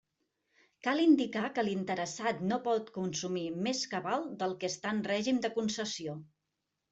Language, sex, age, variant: Catalan, female, 40-49, Central